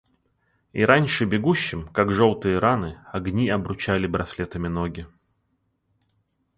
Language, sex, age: Russian, male, 30-39